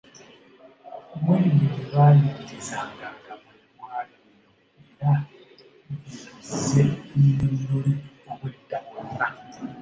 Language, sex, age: Ganda, male, 19-29